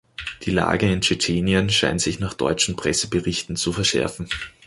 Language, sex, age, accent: German, male, 19-29, Österreichisches Deutsch